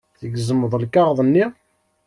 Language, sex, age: Kabyle, male, 19-29